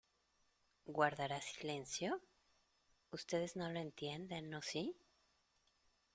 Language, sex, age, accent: Spanish, female, 40-49, México